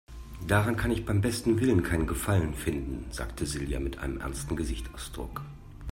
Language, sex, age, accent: German, male, 40-49, Deutschland Deutsch